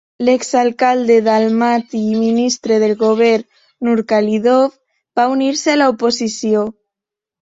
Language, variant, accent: Catalan, Septentrional, septentrional